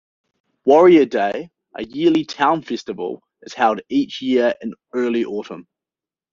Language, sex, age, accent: English, male, 19-29, New Zealand English